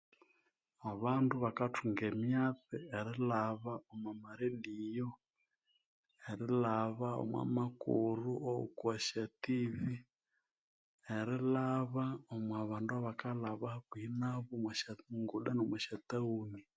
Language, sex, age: Konzo, male, 19-29